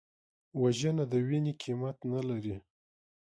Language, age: Pashto, 40-49